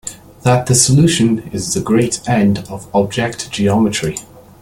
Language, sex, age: English, male, 19-29